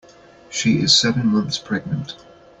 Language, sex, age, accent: English, male, 30-39, England English